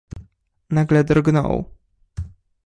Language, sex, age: Polish, male, 19-29